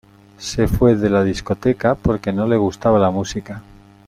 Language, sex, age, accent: Spanish, male, 60-69, España: Centro-Sur peninsular (Madrid, Toledo, Castilla-La Mancha)